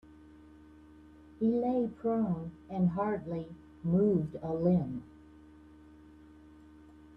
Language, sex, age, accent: English, female, 70-79, United States English